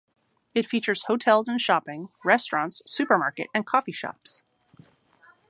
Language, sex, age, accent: English, female, 30-39, United States English